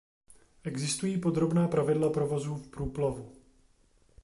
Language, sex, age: Czech, male, 30-39